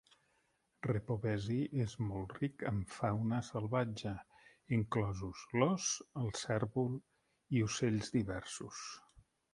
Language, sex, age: Catalan, male, 50-59